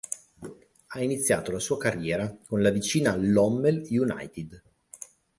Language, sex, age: Italian, male, 30-39